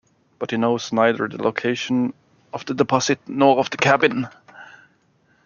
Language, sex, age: English, male, 30-39